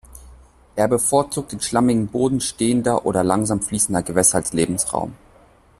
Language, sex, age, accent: German, male, 19-29, Deutschland Deutsch